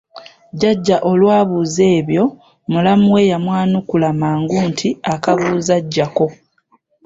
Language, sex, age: Ganda, female, 19-29